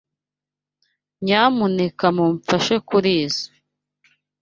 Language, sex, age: Kinyarwanda, female, 19-29